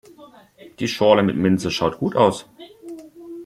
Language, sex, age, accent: German, male, 40-49, Deutschland Deutsch